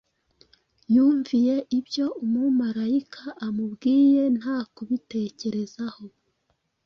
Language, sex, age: Kinyarwanda, female, 30-39